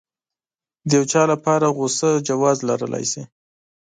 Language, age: Pashto, 19-29